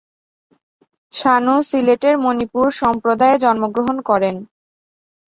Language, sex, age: Bengali, female, 19-29